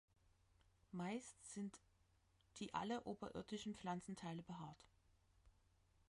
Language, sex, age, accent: German, female, 30-39, Deutschland Deutsch